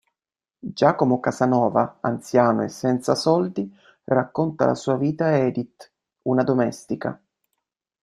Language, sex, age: Italian, male, 19-29